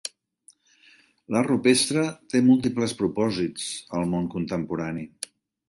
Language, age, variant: Catalan, 70-79, Central